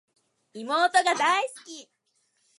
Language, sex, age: Japanese, female, 19-29